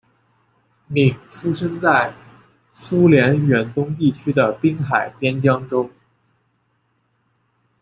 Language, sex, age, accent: Chinese, male, 19-29, 出生地：江苏省